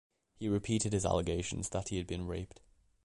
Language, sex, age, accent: English, male, under 19, England English